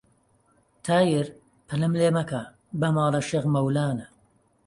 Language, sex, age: Central Kurdish, male, 30-39